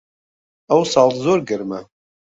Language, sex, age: Central Kurdish, male, 19-29